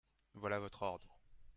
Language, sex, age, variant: French, male, 30-39, Français de métropole